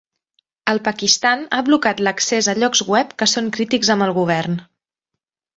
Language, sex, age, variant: Catalan, female, 19-29, Central